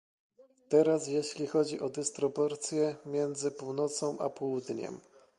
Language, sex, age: Polish, male, 30-39